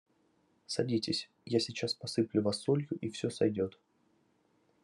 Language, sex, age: Russian, male, 19-29